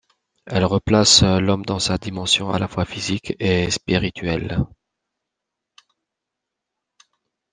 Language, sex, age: French, male, 30-39